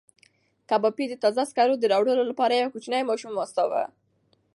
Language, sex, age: Pashto, female, under 19